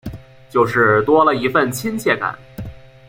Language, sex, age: Chinese, male, under 19